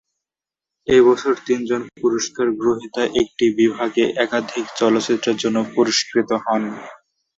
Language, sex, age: Bengali, male, 19-29